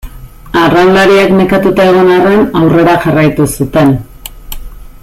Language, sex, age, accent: Basque, female, 40-49, Erdialdekoa edo Nafarra (Gipuzkoa, Nafarroa)